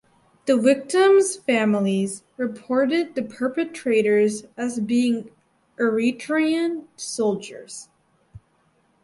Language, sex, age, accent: English, female, under 19, United States English